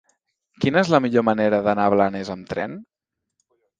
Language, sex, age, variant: Catalan, male, 19-29, Nord-Occidental